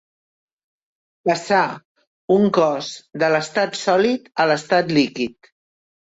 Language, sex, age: Catalan, female, 60-69